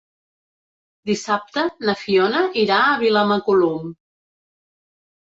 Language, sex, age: Catalan, female, 50-59